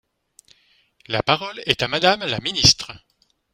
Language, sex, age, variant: French, male, 40-49, Français de métropole